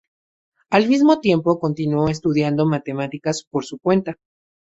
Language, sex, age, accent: Spanish, male, 19-29, México